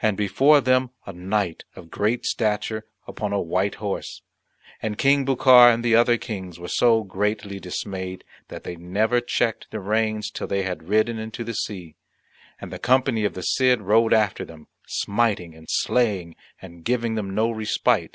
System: none